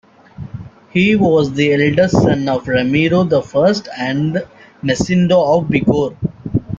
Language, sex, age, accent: English, male, 19-29, United States English